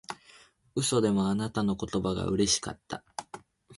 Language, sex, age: Japanese, male, 19-29